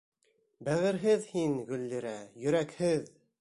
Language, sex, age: Bashkir, male, 40-49